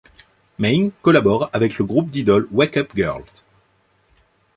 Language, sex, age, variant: French, male, 19-29, Français de métropole